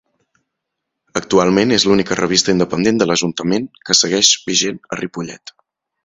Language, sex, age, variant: Catalan, male, 19-29, Central